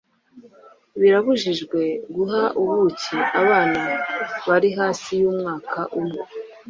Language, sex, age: Kinyarwanda, female, 30-39